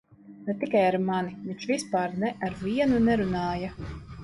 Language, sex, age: Latvian, female, 30-39